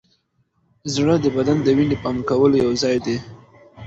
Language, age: Pashto, 19-29